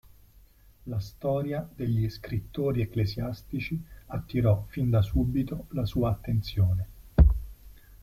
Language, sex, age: Italian, male, 30-39